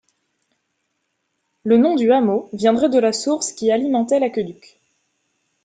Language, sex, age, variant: French, female, 19-29, Français de métropole